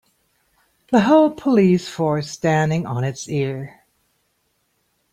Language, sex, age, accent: English, female, 50-59, United States English